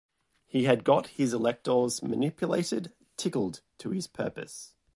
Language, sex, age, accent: English, male, 30-39, Australian English